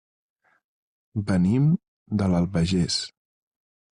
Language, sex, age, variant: Catalan, male, 30-39, Central